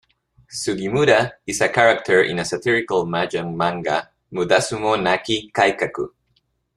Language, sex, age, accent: English, male, 19-29, United States English